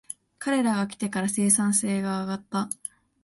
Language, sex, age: Japanese, female, under 19